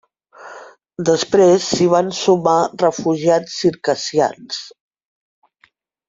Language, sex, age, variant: Catalan, female, 60-69, Central